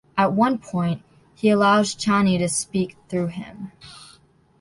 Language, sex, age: English, female, under 19